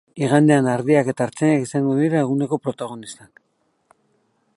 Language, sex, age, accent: Basque, male, 50-59, Mendebalekoa (Araba, Bizkaia, Gipuzkoako mendebaleko herri batzuk)